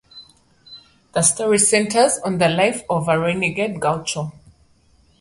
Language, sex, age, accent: English, female, 30-39, Southern African (South Africa, Zimbabwe, Namibia)